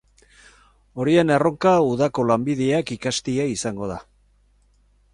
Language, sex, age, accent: Basque, male, 60-69, Mendebalekoa (Araba, Bizkaia, Gipuzkoako mendebaleko herri batzuk)